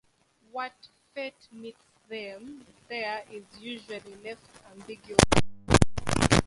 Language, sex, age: English, female, 19-29